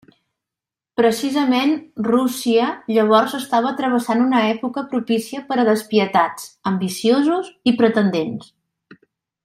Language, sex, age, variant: Catalan, female, 40-49, Central